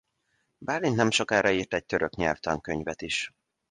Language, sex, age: Hungarian, male, 40-49